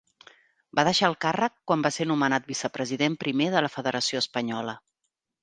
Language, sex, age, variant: Catalan, female, 40-49, Central